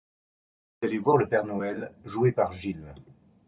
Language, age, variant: French, 50-59, Français de métropole